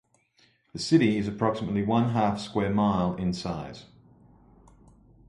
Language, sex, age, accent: English, male, 50-59, Australian English